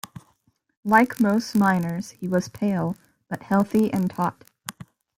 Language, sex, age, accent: English, female, 19-29, United States English